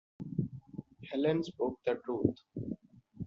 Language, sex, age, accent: English, male, 19-29, India and South Asia (India, Pakistan, Sri Lanka)